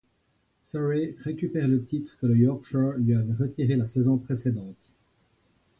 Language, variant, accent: French, Français d'Europe, Français de Suisse